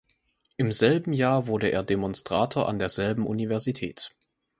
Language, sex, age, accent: German, male, 19-29, Deutschland Deutsch